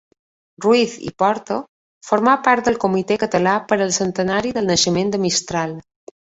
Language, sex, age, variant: Catalan, female, 40-49, Balear